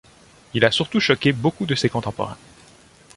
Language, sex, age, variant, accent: French, male, 19-29, Français d'Amérique du Nord, Français du Canada